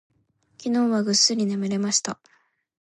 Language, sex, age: Japanese, female, under 19